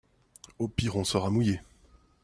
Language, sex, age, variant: French, male, 30-39, Français de métropole